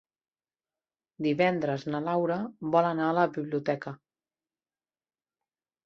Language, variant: Catalan, Central